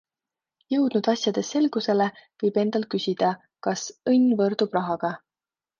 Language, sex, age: Estonian, female, 30-39